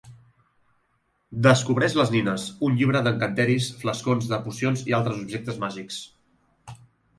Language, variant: Catalan, Central